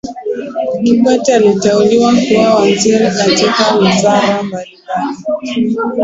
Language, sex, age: Swahili, female, 19-29